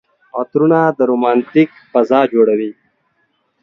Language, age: Pashto, 30-39